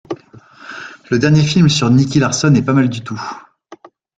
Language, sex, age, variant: French, male, 30-39, Français de métropole